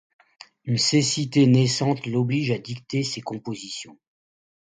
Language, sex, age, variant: French, male, 60-69, Français de métropole